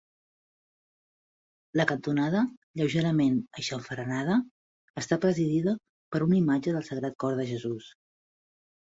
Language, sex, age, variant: Catalan, female, 40-49, Central